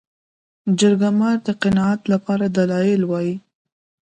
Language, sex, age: Pashto, female, 19-29